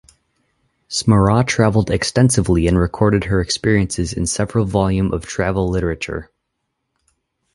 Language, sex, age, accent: English, male, 30-39, United States English